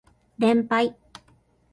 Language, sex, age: Japanese, female, 19-29